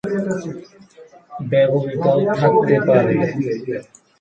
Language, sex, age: Bengali, male, 19-29